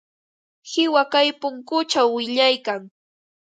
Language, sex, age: Ambo-Pasco Quechua, female, 30-39